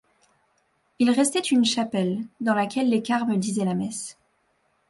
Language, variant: French, Français de métropole